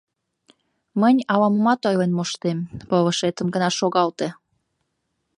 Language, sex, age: Mari, female, 19-29